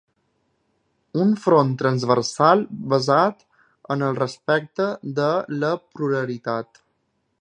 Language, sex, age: Catalan, male, 19-29